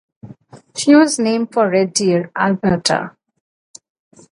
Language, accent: English, India and South Asia (India, Pakistan, Sri Lanka)